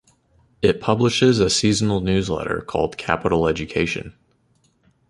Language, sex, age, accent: English, male, 19-29, United States English